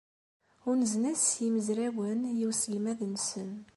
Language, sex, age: Kabyle, female, 30-39